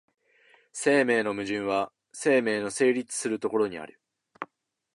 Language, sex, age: Japanese, male, under 19